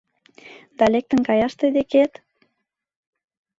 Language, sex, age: Mari, female, 19-29